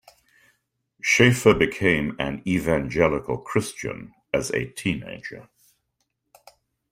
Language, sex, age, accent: English, male, 60-69, Canadian English